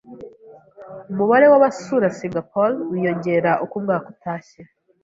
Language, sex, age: Kinyarwanda, female, 19-29